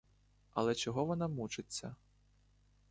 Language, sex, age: Ukrainian, male, 19-29